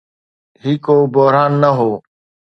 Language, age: Sindhi, 40-49